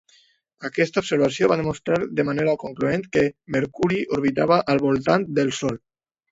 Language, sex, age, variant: Catalan, male, under 19, Alacantí